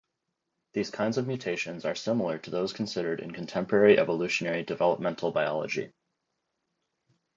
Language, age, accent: English, 30-39, United States English